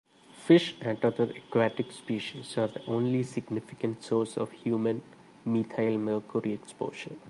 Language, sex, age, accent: English, male, 30-39, India and South Asia (India, Pakistan, Sri Lanka)